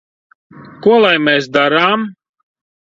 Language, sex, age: Latvian, male, 50-59